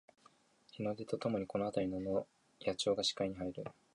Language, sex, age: Japanese, male, 19-29